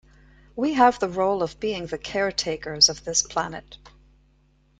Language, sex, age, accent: English, female, 50-59, United States English